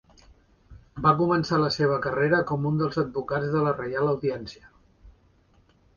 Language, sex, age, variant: Catalan, male, 60-69, Central